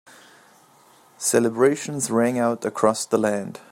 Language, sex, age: English, male, 30-39